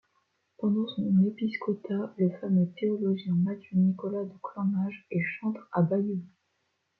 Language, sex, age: French, female, under 19